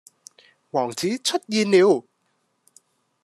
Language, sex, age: Cantonese, male, 30-39